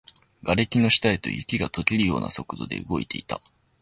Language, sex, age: Japanese, male, 19-29